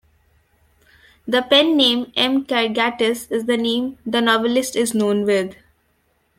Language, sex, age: English, female, 19-29